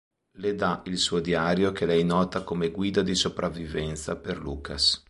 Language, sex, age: Italian, male, 40-49